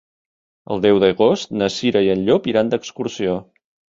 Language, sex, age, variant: Catalan, male, 50-59, Central